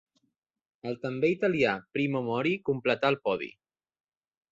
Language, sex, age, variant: Catalan, male, 19-29, Central